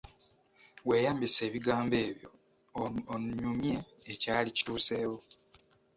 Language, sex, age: Ganda, male, 19-29